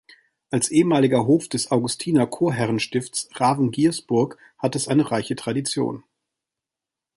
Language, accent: German, Deutschland Deutsch